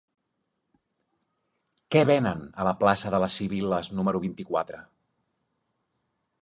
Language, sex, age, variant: Catalan, male, 40-49, Central